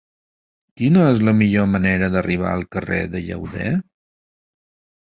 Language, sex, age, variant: Catalan, male, 40-49, Balear